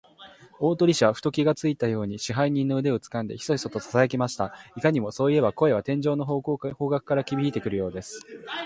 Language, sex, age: Japanese, male, 19-29